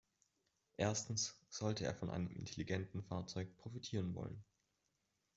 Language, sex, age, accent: German, male, 19-29, Deutschland Deutsch